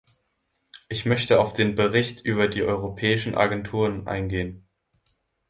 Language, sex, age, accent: German, male, under 19, Deutschland Deutsch